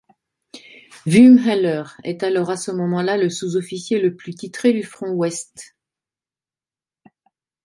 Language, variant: French, Français de métropole